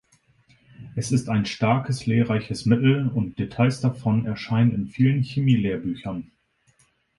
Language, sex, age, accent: German, male, 30-39, Deutschland Deutsch